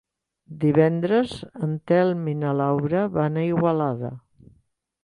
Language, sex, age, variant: Catalan, female, 60-69, Central